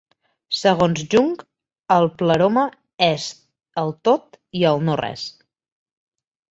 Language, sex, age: Catalan, female, 19-29